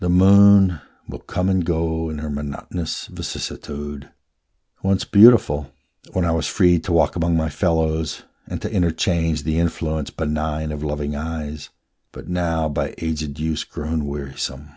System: none